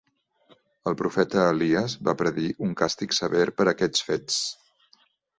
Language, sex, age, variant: Catalan, male, 60-69, Central